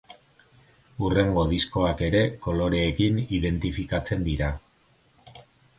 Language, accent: Basque, Erdialdekoa edo Nafarra (Gipuzkoa, Nafarroa)